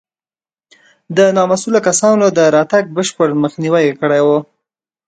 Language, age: Pashto, 19-29